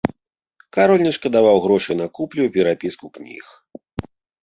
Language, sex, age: Belarusian, male, 30-39